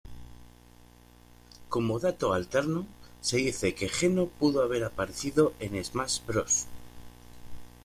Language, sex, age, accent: Spanish, male, 40-49, España: Norte peninsular (Asturias, Castilla y León, Cantabria, País Vasco, Navarra, Aragón, La Rioja, Guadalajara, Cuenca)